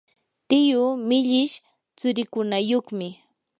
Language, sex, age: Yanahuanca Pasco Quechua, female, 19-29